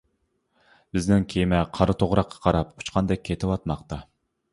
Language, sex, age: Uyghur, male, 30-39